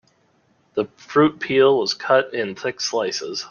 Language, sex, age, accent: English, male, 30-39, United States English